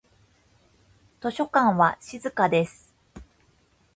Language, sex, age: Japanese, female, 30-39